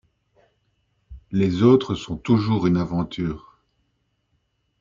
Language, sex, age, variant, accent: French, male, 50-59, Français d'Europe, Français de Belgique